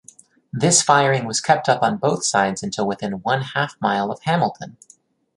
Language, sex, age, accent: English, female, 19-29, United States English